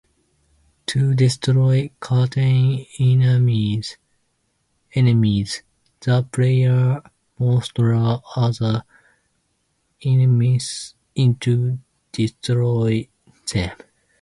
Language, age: English, 19-29